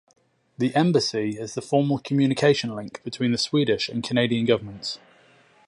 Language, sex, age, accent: English, male, 30-39, England English